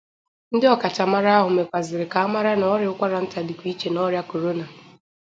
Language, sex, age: Igbo, female, under 19